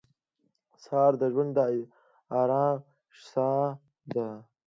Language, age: Pashto, under 19